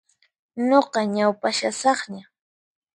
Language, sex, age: Puno Quechua, female, 19-29